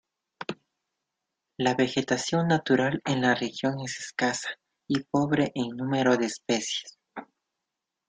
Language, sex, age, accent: Spanish, male, 19-29, Andino-Pacífico: Colombia, Perú, Ecuador, oeste de Bolivia y Venezuela andina